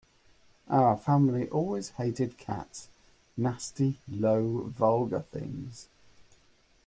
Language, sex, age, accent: English, male, 40-49, England English